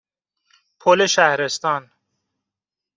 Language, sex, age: Persian, male, 30-39